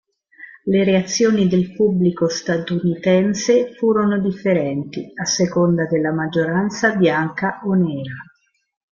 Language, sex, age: Italian, female, 50-59